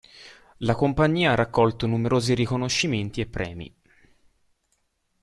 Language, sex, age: Italian, male, under 19